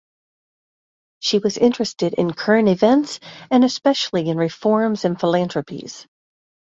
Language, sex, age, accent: English, female, 50-59, United States English